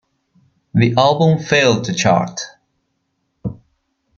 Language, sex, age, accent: English, male, 19-29, United States English